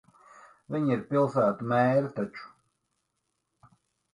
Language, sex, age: Latvian, male, 40-49